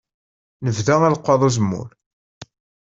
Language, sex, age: Kabyle, male, 30-39